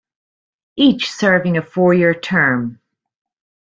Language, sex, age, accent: English, female, 40-49, Irish English